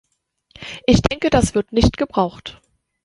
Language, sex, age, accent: German, female, 30-39, Deutschland Deutsch